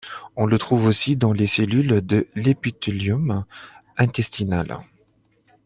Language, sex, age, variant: French, male, 30-39, Français de métropole